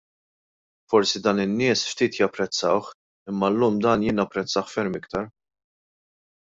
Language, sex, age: Maltese, male, 19-29